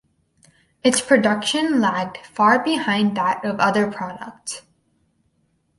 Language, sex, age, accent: English, female, under 19, United States English